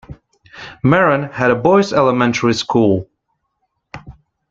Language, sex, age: English, male, 19-29